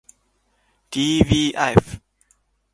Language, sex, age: Japanese, male, 19-29